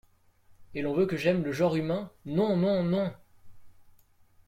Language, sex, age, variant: French, male, 19-29, Français de métropole